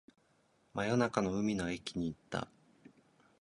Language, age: Japanese, 19-29